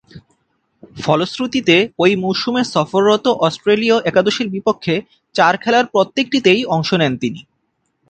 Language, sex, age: Bengali, male, 19-29